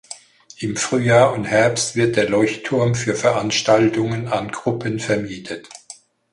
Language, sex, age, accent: German, male, 60-69, Deutschland Deutsch